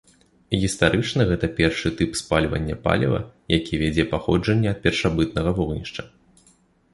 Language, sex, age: Belarusian, male, 19-29